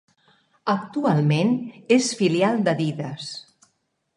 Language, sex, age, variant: Catalan, female, 50-59, Central